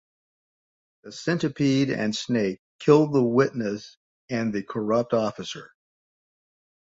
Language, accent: English, United States English